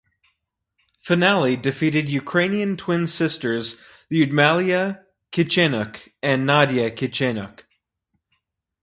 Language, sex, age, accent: English, male, 19-29, United States English